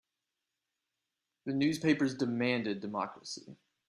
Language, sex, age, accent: English, male, 19-29, United States English